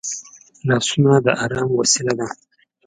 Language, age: Pashto, 30-39